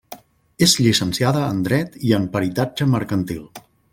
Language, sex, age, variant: Catalan, male, 50-59, Central